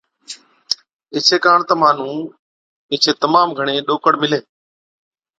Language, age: Od, 50-59